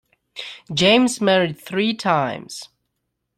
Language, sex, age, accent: English, male, 19-29, United States English